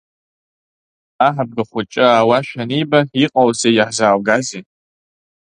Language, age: Abkhazian, under 19